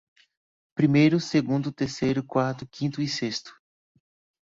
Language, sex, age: Portuguese, male, 30-39